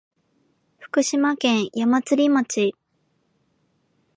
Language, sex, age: Japanese, female, 19-29